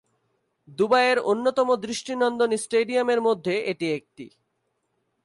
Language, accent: Bengali, fluent